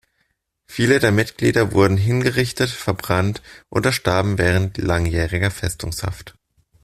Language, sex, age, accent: German, male, 19-29, Deutschland Deutsch